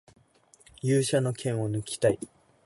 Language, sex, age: Japanese, male, 19-29